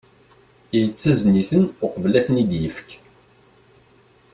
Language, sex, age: Kabyle, male, 30-39